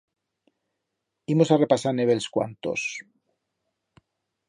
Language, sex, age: Aragonese, male, 40-49